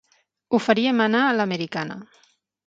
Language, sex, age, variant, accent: Catalan, female, 50-59, Nord-Occidental, Tortosí